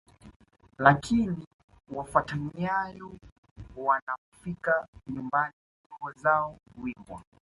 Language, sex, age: Swahili, male, 19-29